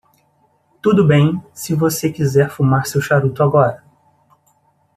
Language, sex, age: Portuguese, male, 30-39